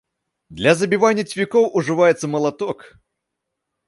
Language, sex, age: Belarusian, male, 19-29